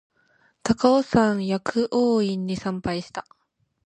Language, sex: Japanese, female